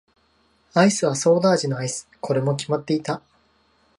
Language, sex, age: Japanese, male, 19-29